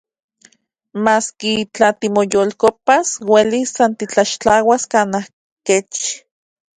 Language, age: Central Puebla Nahuatl, 30-39